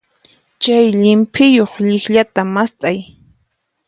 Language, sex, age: Puno Quechua, female, 19-29